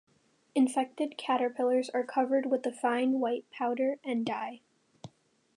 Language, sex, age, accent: English, female, under 19, United States English